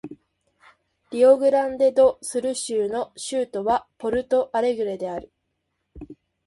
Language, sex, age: Japanese, female, under 19